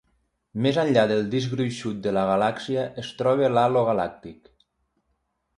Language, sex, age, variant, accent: Catalan, male, 30-39, Nord-Occidental, nord-occidental; Lleidatà